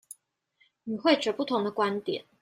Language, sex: Chinese, female